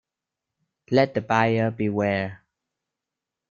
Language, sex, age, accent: English, male, 19-29, United States English